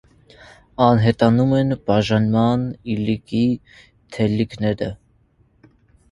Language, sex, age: Armenian, male, 19-29